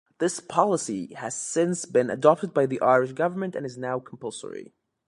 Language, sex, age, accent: English, male, 19-29, England English